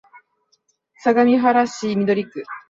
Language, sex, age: Japanese, female, 19-29